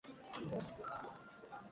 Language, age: English, 19-29